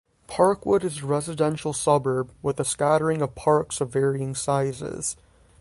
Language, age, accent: English, 19-29, United States English